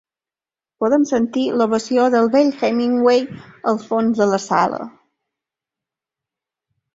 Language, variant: Catalan, Balear